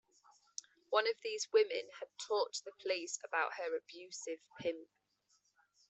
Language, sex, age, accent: English, female, 30-39, England English